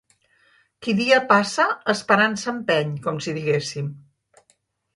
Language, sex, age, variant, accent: Catalan, female, 60-69, Central, central